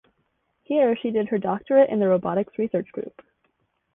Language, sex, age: English, female, under 19